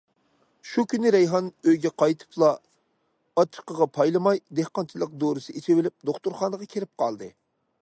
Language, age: Uyghur, 30-39